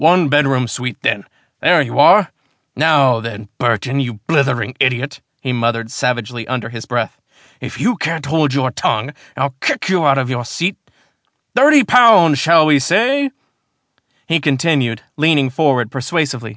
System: none